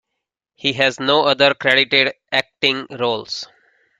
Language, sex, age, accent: English, male, 40-49, United States English